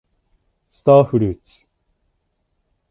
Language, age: Japanese, 19-29